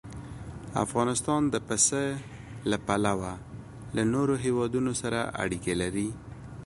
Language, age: Pashto, 19-29